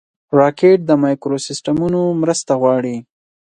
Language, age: Pashto, 19-29